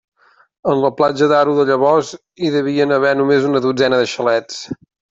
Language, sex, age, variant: Catalan, male, 30-39, Central